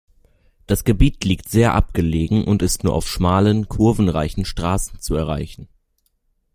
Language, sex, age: German, male, under 19